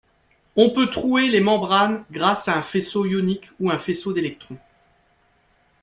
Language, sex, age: French, male, 30-39